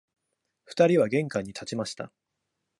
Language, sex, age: Japanese, male, 19-29